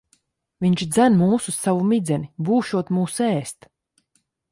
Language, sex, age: Latvian, female, 30-39